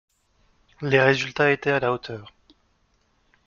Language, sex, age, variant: French, male, 19-29, Français de métropole